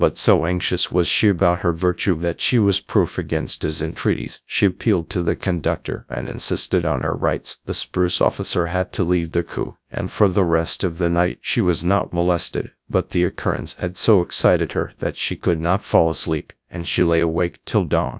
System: TTS, GradTTS